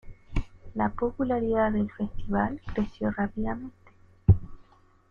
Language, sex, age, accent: Spanish, female, 30-39, Chileno: Chile, Cuyo